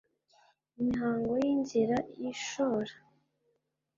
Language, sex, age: Kinyarwanda, female, under 19